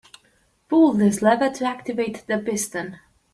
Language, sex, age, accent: English, female, 19-29, United States English